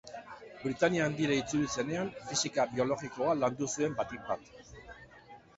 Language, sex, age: Basque, female, 50-59